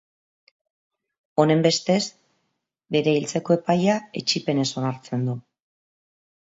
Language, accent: Basque, Mendebalekoa (Araba, Bizkaia, Gipuzkoako mendebaleko herri batzuk)